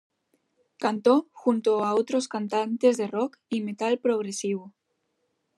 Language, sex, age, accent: Spanish, female, under 19, España: Norte peninsular (Asturias, Castilla y León, Cantabria, País Vasco, Navarra, Aragón, La Rioja, Guadalajara, Cuenca)